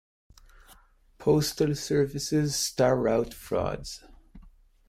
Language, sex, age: English, male, 40-49